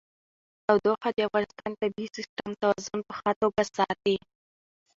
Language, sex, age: Pashto, female, 19-29